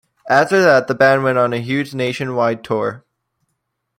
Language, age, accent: English, under 19, Canadian English